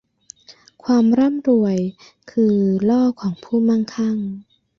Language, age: Thai, 19-29